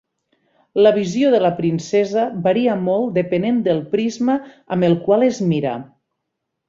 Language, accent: Catalan, Ebrenc